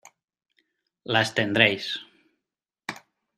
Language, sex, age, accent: Spanish, male, 30-39, España: Norte peninsular (Asturias, Castilla y León, Cantabria, País Vasco, Navarra, Aragón, La Rioja, Guadalajara, Cuenca)